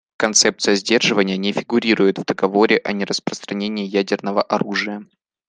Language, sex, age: Russian, male, 19-29